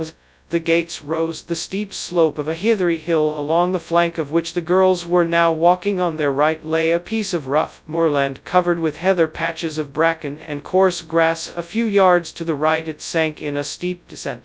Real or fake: fake